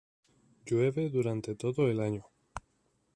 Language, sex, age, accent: Spanish, male, 19-29, España: Norte peninsular (Asturias, Castilla y León, Cantabria, País Vasco, Navarra, Aragón, La Rioja, Guadalajara, Cuenca)